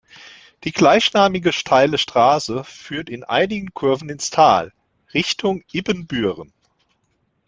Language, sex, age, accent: German, male, 40-49, Deutschland Deutsch